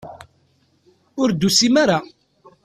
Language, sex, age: Kabyle, male, 30-39